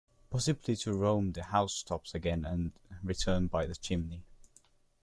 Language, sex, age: English, male, under 19